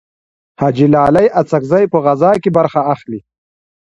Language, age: Pashto, 40-49